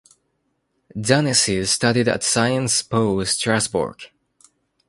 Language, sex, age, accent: English, male, 19-29, United States English